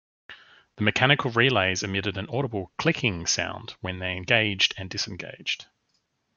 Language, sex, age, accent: English, male, 30-39, Australian English